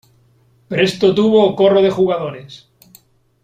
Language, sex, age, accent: Spanish, male, 40-49, España: Sur peninsular (Andalucia, Extremadura, Murcia)